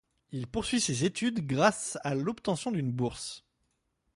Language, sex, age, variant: French, male, 30-39, Français de métropole